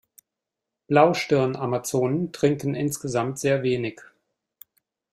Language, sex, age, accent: German, male, 50-59, Deutschland Deutsch